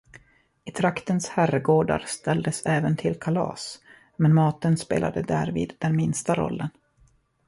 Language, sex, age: Swedish, male, 30-39